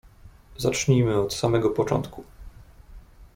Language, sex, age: Polish, male, 19-29